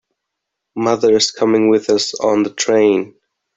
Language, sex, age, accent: English, male, 19-29, United States English